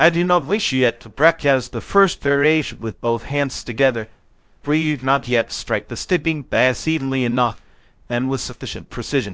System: TTS, VITS